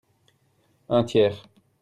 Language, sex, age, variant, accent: French, male, 30-39, Français d'Europe, Français de Belgique